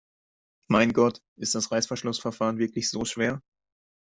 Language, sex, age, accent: German, male, 19-29, Deutschland Deutsch